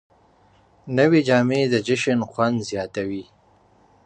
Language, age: Pashto, 19-29